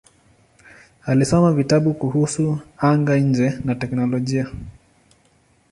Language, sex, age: Swahili, male, 30-39